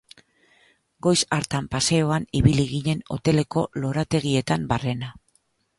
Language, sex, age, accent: Basque, female, 50-59, Mendebalekoa (Araba, Bizkaia, Gipuzkoako mendebaleko herri batzuk)